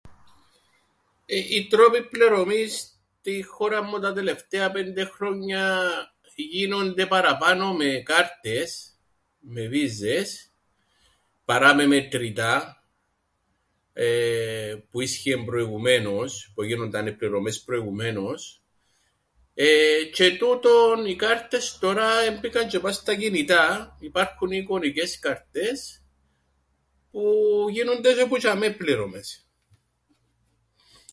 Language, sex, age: Greek, male, 40-49